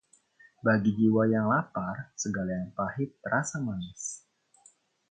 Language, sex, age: Indonesian, male, 40-49